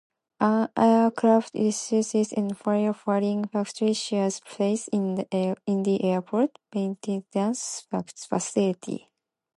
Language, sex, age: English, female, 19-29